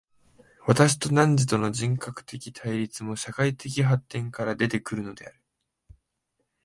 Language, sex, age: Japanese, male, 19-29